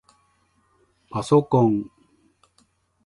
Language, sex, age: Japanese, male, 50-59